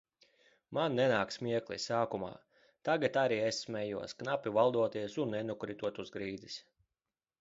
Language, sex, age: Latvian, male, 30-39